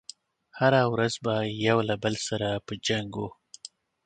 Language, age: Pashto, 30-39